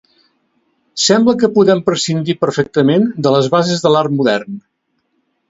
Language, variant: Catalan, Central